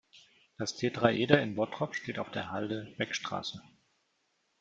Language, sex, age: German, male, 30-39